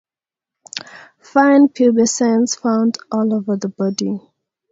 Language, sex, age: English, female, 19-29